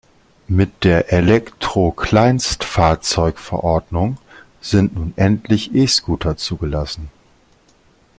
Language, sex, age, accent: German, male, 40-49, Deutschland Deutsch